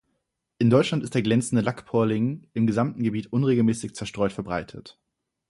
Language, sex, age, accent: German, male, 19-29, Deutschland Deutsch